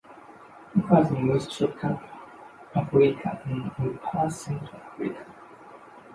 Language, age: English, 30-39